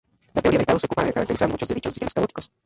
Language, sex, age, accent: Spanish, male, 19-29, México